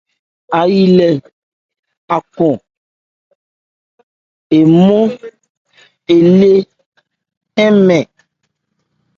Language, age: Ebrié, 19-29